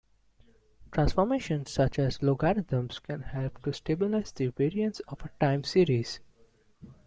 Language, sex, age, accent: English, male, 19-29, India and South Asia (India, Pakistan, Sri Lanka)